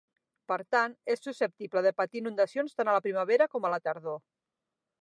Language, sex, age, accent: Catalan, female, 40-49, central; nord-occidental